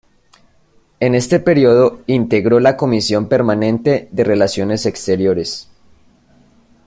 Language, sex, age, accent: Spanish, male, 19-29, Andino-Pacífico: Colombia, Perú, Ecuador, oeste de Bolivia y Venezuela andina